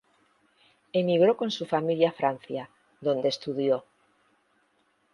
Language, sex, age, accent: Spanish, female, 50-59, España: Centro-Sur peninsular (Madrid, Toledo, Castilla-La Mancha)